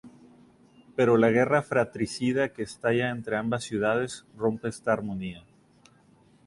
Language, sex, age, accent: Spanish, male, 40-49, México